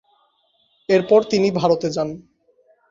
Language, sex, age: Bengali, male, 19-29